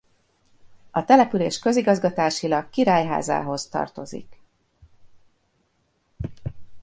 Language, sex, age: Hungarian, female, 50-59